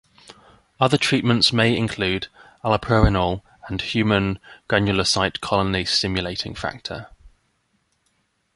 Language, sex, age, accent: English, male, 19-29, England English